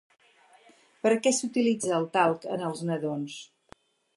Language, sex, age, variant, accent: Catalan, female, 60-69, Central, Català central